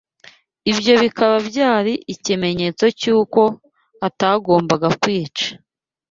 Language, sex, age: Kinyarwanda, female, 19-29